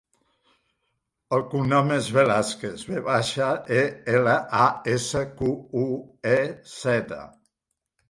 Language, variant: Catalan, Central